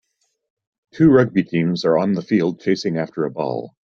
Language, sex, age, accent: English, male, 30-39, United States English